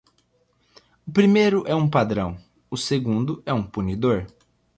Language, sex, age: Portuguese, male, 19-29